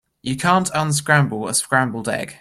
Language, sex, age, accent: English, male, 19-29, England English